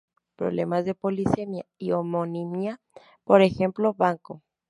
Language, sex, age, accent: Spanish, female, 19-29, México